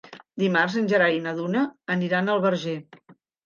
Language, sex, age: Catalan, female, 50-59